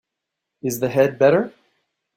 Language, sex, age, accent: English, male, 40-49, United States English